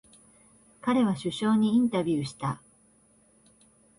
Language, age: Japanese, 40-49